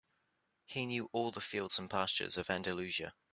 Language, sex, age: English, male, under 19